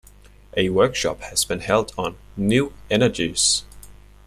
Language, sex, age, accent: English, male, under 19, United States English